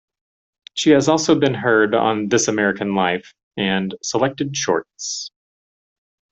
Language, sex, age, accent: English, male, 30-39, United States English